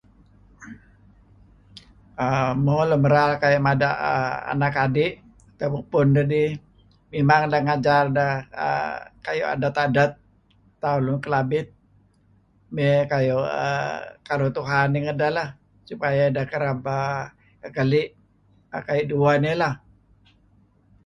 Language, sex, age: Kelabit, male, 70-79